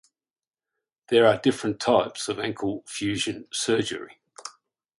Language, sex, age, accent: English, male, 60-69, Australian English